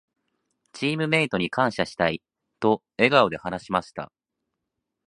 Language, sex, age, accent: Japanese, male, 19-29, 関西弁